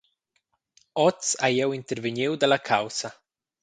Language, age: Romansh, 30-39